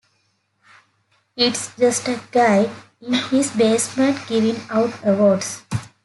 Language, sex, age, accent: English, female, 19-29, United States English